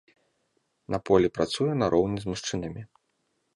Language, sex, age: Belarusian, male, 30-39